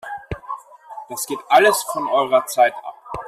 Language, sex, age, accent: German, male, 19-29, Österreichisches Deutsch